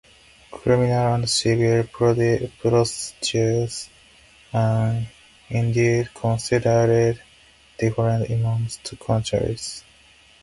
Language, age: English, 19-29